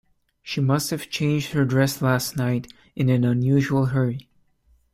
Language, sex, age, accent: English, male, 19-29, United States English